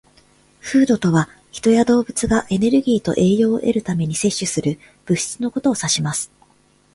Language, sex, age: Japanese, female, 19-29